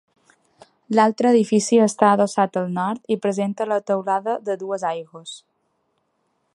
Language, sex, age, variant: Catalan, female, 19-29, Balear